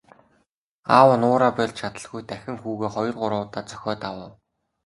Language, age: Mongolian, 19-29